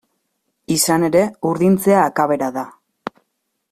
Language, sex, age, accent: Basque, female, 30-39, Mendebalekoa (Araba, Bizkaia, Gipuzkoako mendebaleko herri batzuk)